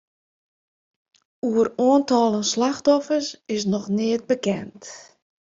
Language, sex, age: Western Frisian, female, 40-49